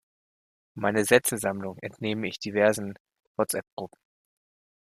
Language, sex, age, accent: German, male, 19-29, Deutschland Deutsch